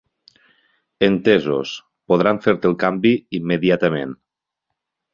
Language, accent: Catalan, Lleidatà